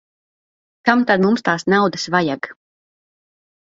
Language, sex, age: Latvian, female, 30-39